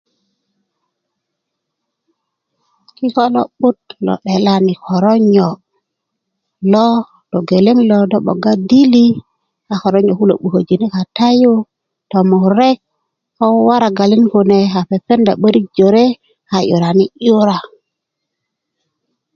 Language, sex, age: Kuku, female, 40-49